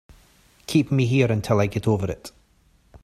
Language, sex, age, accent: English, male, 30-39, Scottish English